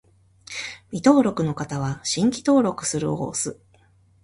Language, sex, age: Japanese, female, 40-49